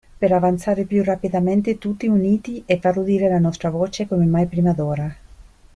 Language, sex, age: Italian, female, 50-59